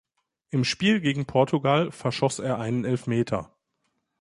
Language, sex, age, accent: German, male, 19-29, Deutschland Deutsch